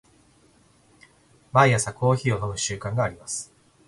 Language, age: Japanese, 30-39